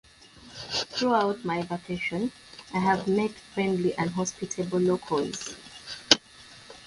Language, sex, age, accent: English, female, 19-29, United States English